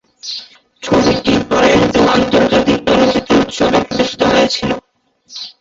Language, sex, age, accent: Bengali, male, under 19, Bengali